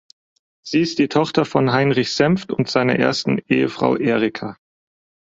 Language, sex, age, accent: German, male, 19-29, Deutschland Deutsch